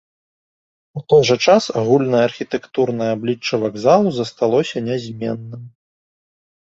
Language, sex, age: Belarusian, male, 19-29